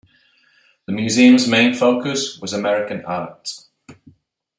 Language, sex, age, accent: English, male, 30-39, England English